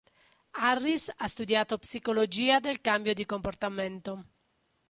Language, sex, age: Italian, female, 50-59